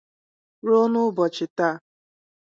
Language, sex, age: Igbo, female, 19-29